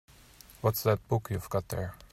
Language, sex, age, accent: English, male, 30-39, United States English